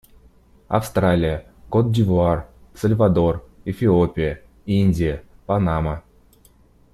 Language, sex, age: Russian, male, 19-29